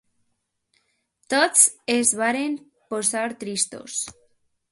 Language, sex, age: Catalan, female, under 19